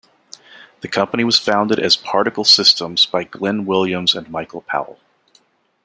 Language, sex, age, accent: English, male, 40-49, United States English